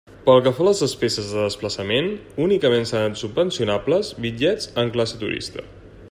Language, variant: Catalan, Central